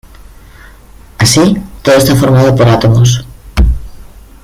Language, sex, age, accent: Spanish, female, 50-59, España: Centro-Sur peninsular (Madrid, Toledo, Castilla-La Mancha)